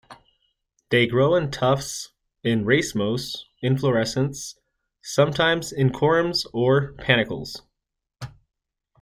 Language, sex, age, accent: English, male, 30-39, United States English